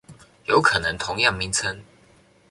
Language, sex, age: Chinese, male, under 19